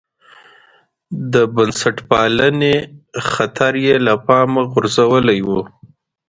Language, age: Pashto, 30-39